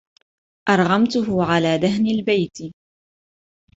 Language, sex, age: Arabic, female, 19-29